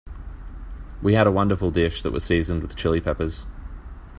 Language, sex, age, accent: English, male, 30-39, Australian English